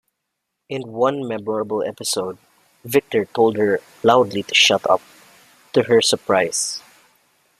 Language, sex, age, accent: English, male, under 19, Filipino